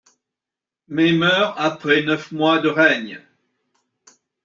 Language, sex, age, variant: French, male, 60-69, Français de métropole